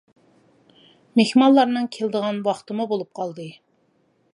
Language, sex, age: Uyghur, female, 40-49